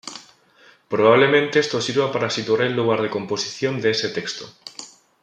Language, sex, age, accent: Spanish, male, 19-29, España: Centro-Sur peninsular (Madrid, Toledo, Castilla-La Mancha)